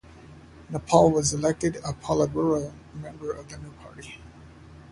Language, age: English, 40-49